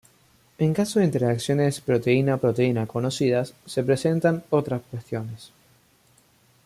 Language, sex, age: Spanish, male, under 19